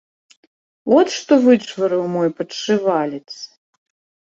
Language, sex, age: Belarusian, female, 40-49